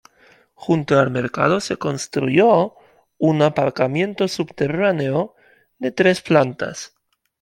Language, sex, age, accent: Spanish, male, 30-39, España: Norte peninsular (Asturias, Castilla y León, Cantabria, País Vasco, Navarra, Aragón, La Rioja, Guadalajara, Cuenca)